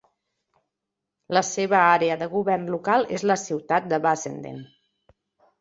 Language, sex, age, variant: Catalan, female, 40-49, Central